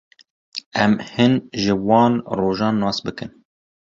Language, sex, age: Kurdish, male, 19-29